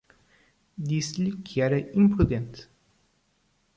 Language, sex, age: Portuguese, male, 19-29